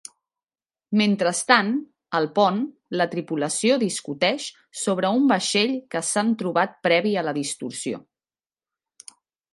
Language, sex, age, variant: Catalan, female, 30-39, Central